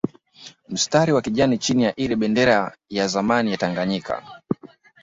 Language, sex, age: Swahili, male, 19-29